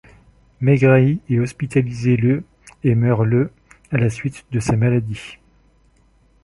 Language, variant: French, Français de métropole